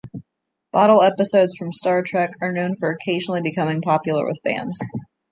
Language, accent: English, United States English